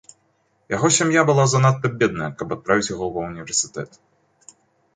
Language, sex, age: Belarusian, male, 19-29